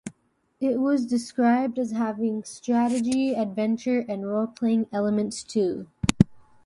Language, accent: English, United States English